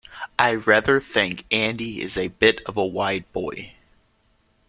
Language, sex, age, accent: English, male, 19-29, United States English